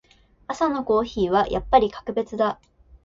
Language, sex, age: Japanese, female, 19-29